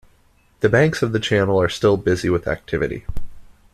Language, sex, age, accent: English, male, 19-29, United States English